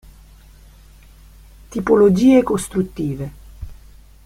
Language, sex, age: Italian, female, 40-49